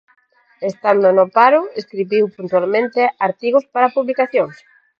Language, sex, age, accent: Galician, female, 30-39, Neofalante